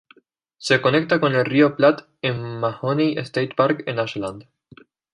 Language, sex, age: Spanish, female, 19-29